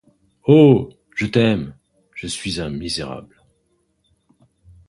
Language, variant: French, Français de métropole